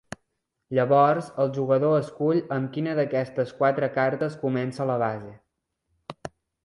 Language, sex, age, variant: Catalan, male, 19-29, Central